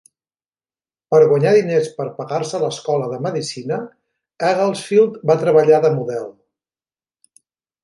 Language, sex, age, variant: Catalan, male, 40-49, Central